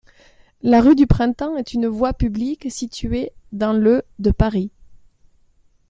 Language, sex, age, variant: French, female, 30-39, Français de métropole